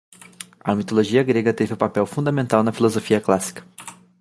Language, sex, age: Portuguese, male, 19-29